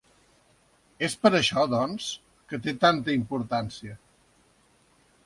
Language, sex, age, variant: Catalan, male, 60-69, Central